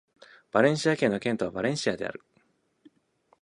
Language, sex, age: Japanese, male, 19-29